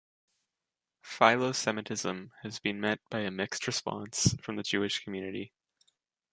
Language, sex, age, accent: English, male, 19-29, West Indies and Bermuda (Bahamas, Bermuda, Jamaica, Trinidad)